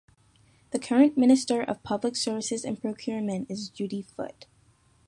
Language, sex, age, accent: English, female, under 19, United States English